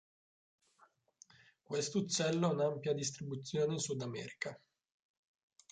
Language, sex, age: Italian, male, 19-29